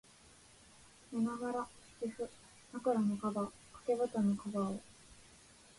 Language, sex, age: Japanese, female, 19-29